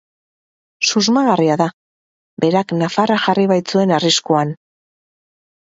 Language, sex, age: Basque, female, 30-39